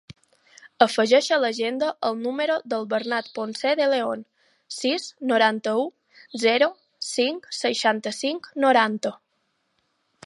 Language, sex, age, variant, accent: Catalan, female, 19-29, Balear, balear